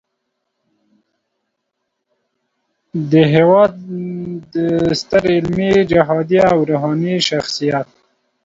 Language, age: Pashto, 19-29